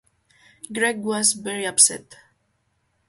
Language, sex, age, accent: English, female, 19-29, United States English